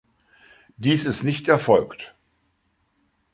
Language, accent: German, Deutschland Deutsch